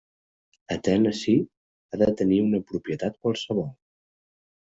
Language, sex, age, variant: Catalan, male, 30-39, Central